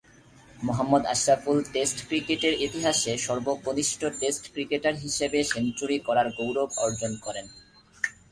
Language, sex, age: Bengali, male, 19-29